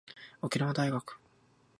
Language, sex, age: Japanese, male, 19-29